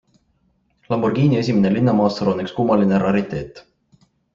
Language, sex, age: Estonian, male, 19-29